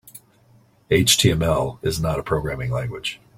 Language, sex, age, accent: English, male, 40-49, United States English